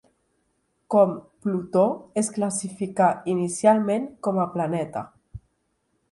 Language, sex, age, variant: Catalan, female, 19-29, Nord-Occidental